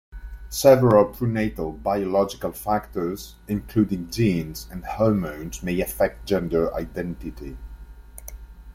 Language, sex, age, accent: English, male, 30-39, England English